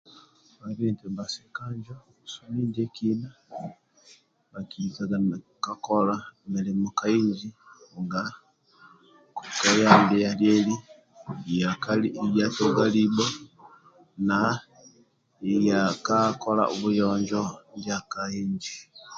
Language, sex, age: Amba (Uganda), male, 50-59